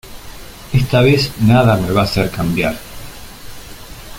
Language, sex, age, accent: Spanish, male, 50-59, Rioplatense: Argentina, Uruguay, este de Bolivia, Paraguay